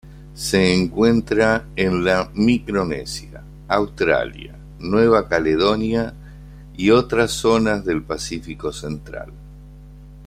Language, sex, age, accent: Spanish, male, 60-69, Rioplatense: Argentina, Uruguay, este de Bolivia, Paraguay